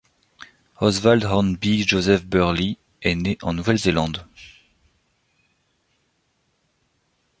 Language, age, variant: French, 30-39, Français de métropole